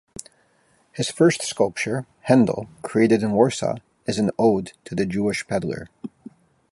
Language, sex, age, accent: English, male, 40-49, United States English